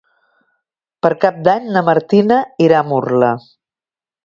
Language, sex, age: Catalan, female, 50-59